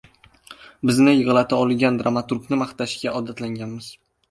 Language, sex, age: Uzbek, male, under 19